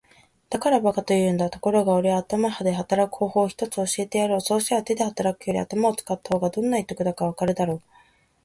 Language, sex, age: Japanese, female, 19-29